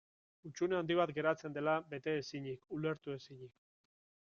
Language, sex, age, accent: Basque, male, 30-39, Erdialdekoa edo Nafarra (Gipuzkoa, Nafarroa)